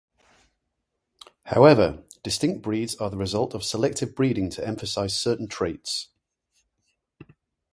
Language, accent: English, England English